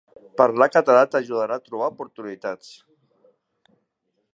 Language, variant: Catalan, Central